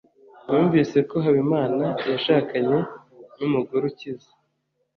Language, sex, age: Kinyarwanda, male, 19-29